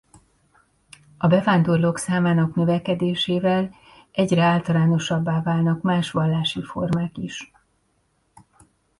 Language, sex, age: Hungarian, female, 40-49